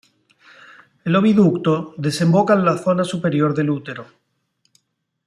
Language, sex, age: Spanish, male, 50-59